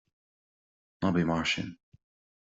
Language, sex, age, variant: Irish, male, 19-29, Gaeilge Chonnacht